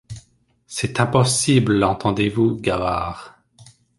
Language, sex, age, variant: French, male, 19-29, Français de métropole